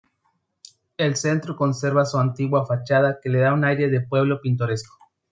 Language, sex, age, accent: Spanish, male, 30-39, México